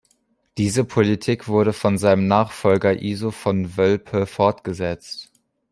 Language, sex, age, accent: German, male, under 19, Deutschland Deutsch